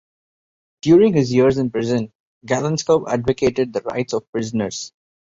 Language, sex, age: English, male, 19-29